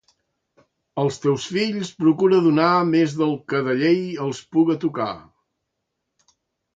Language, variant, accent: Catalan, Central, central